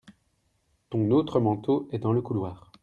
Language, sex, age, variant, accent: French, male, 30-39, Français d'Europe, Français de Belgique